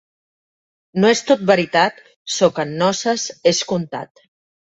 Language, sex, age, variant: Catalan, female, 50-59, Central